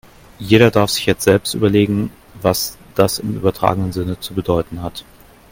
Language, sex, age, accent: German, male, 40-49, Deutschland Deutsch